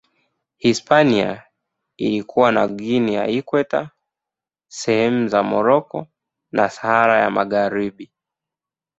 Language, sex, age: Swahili, male, 19-29